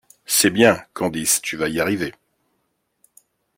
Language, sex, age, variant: French, male, 40-49, Français de métropole